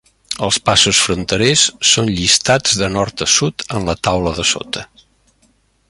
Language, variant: Catalan, Central